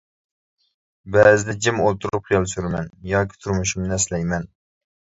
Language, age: Uyghur, 19-29